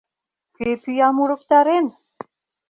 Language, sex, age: Mari, female, 50-59